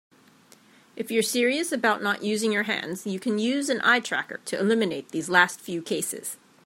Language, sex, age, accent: English, female, 30-39, United States English